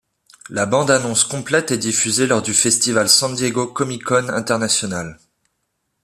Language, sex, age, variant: French, male, 19-29, Français de métropole